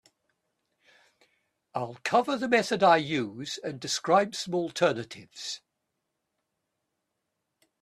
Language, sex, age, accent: English, male, 70-79, England English